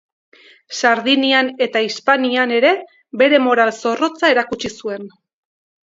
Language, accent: Basque, Erdialdekoa edo Nafarra (Gipuzkoa, Nafarroa)